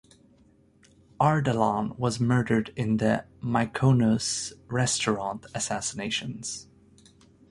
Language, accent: English, United States English